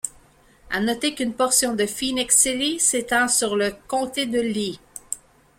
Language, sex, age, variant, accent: French, female, 40-49, Français d'Amérique du Nord, Français du Canada